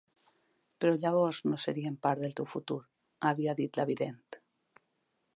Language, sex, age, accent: Catalan, female, 40-49, valencià